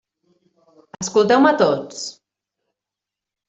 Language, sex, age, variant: Catalan, female, 30-39, Central